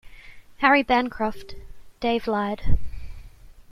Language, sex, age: English, female, 19-29